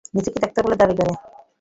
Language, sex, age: Bengali, female, 50-59